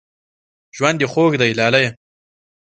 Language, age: Pashto, 19-29